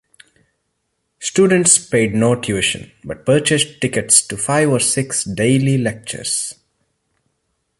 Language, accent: English, India and South Asia (India, Pakistan, Sri Lanka)